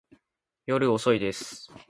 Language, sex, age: Japanese, male, 19-29